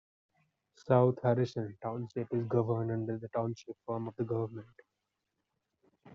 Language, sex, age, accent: English, male, 19-29, India and South Asia (India, Pakistan, Sri Lanka)